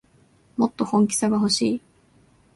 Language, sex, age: Japanese, female, 19-29